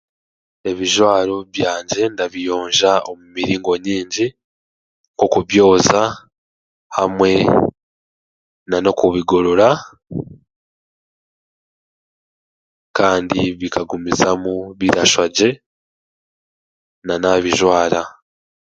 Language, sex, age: Chiga, male, 19-29